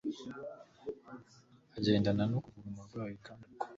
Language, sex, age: Kinyarwanda, male, 19-29